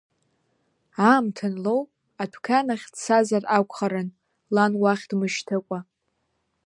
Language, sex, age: Abkhazian, female, under 19